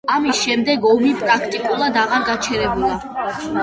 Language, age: Georgian, 19-29